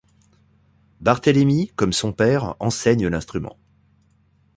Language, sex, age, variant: French, male, 40-49, Français de métropole